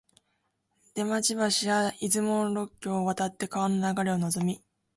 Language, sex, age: Japanese, female, 19-29